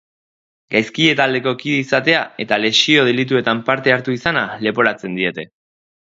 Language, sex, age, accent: Basque, male, 30-39, Erdialdekoa edo Nafarra (Gipuzkoa, Nafarroa)